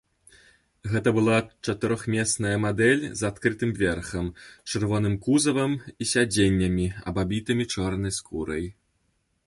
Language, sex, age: Belarusian, male, 19-29